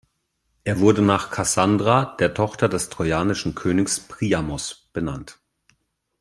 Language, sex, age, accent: German, male, 30-39, Deutschland Deutsch